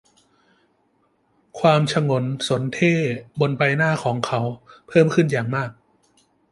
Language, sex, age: Thai, male, 19-29